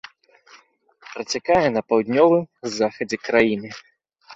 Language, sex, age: Belarusian, male, 19-29